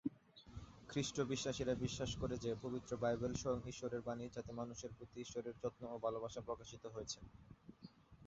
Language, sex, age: Bengali, male, 19-29